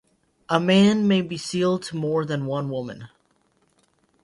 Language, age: English, 19-29